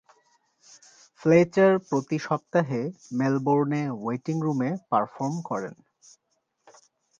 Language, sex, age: Bengali, male, 19-29